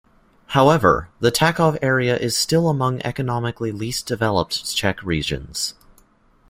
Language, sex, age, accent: English, male, 19-29, United States English